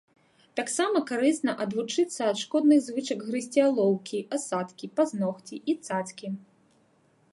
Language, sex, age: Belarusian, female, 30-39